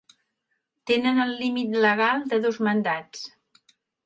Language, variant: Catalan, Central